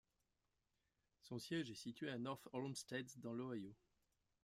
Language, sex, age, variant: French, male, 50-59, Français de métropole